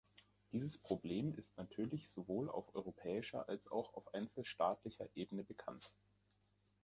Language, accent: German, Deutschland Deutsch